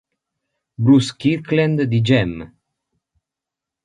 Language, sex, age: Italian, male, 19-29